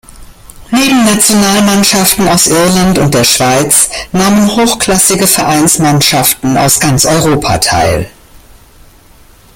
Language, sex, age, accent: German, female, 60-69, Deutschland Deutsch